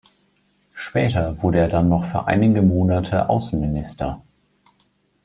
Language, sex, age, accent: German, male, 30-39, Deutschland Deutsch